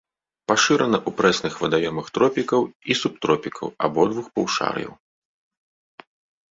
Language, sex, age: Belarusian, male, 30-39